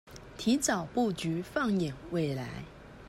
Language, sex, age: Chinese, female, 30-39